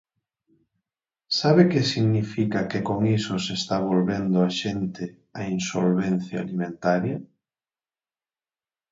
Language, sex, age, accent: Galician, male, 30-39, Central (gheada)